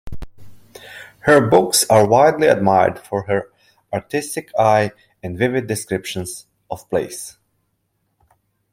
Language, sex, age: English, male, 40-49